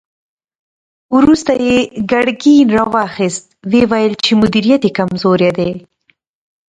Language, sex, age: Pashto, female, 19-29